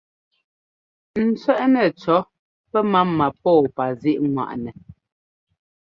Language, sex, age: Ngomba, female, 30-39